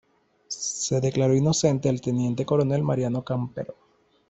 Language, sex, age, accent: Spanish, male, 30-39, Caribe: Cuba, Venezuela, Puerto Rico, República Dominicana, Panamá, Colombia caribeña, México caribeño, Costa del golfo de México